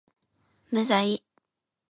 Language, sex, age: Japanese, female, under 19